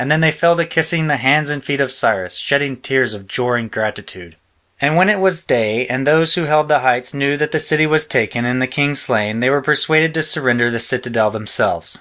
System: none